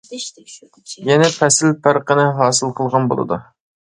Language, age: Uyghur, 19-29